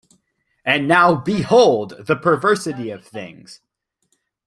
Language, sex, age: English, male, 19-29